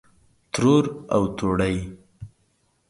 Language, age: Pashto, 19-29